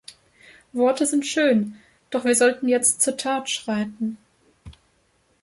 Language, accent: German, Deutschland Deutsch